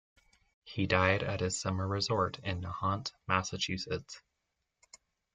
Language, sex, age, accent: English, male, 19-29, United States English